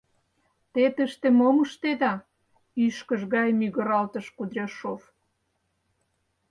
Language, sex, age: Mari, female, 60-69